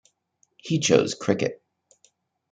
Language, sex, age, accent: English, male, 30-39, United States English